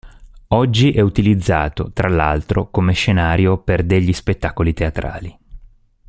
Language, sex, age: Italian, male, 40-49